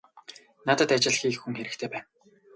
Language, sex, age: Mongolian, male, 19-29